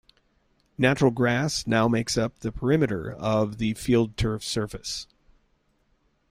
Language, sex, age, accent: English, male, 50-59, United States English